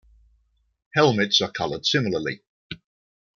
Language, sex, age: English, male, 60-69